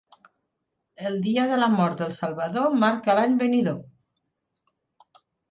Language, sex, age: Catalan, female, 50-59